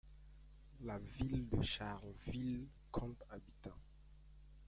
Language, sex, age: French, male, 19-29